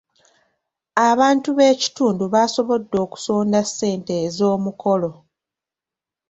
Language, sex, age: Ganda, female, 19-29